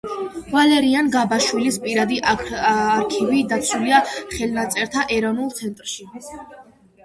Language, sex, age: Georgian, female, 19-29